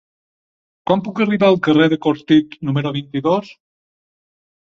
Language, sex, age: Catalan, male, 50-59